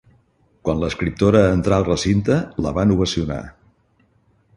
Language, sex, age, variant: Catalan, male, 60-69, Central